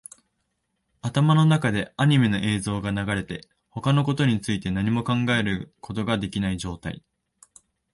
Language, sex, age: Japanese, male, 19-29